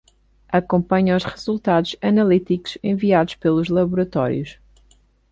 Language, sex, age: Portuguese, female, 30-39